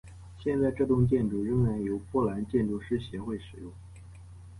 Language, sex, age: Chinese, male, 19-29